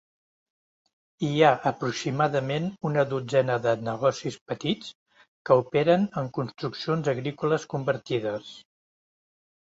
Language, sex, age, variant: Catalan, male, 60-69, Central